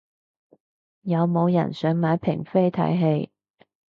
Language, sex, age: Cantonese, female, 30-39